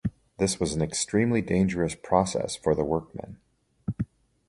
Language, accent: English, United States English